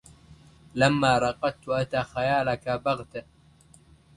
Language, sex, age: Arabic, male, 19-29